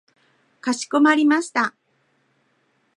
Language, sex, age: Japanese, female, 50-59